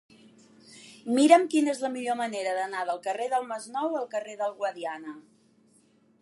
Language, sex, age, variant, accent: Catalan, female, 40-49, Central, central